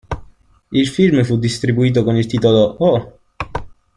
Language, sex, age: Italian, male, under 19